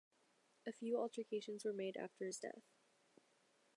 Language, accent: English, United States English